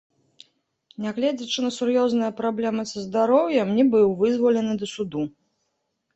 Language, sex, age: Belarusian, female, 30-39